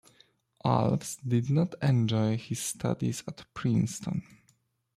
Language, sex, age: English, male, 19-29